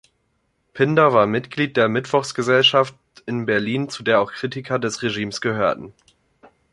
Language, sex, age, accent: German, male, 19-29, Deutschland Deutsch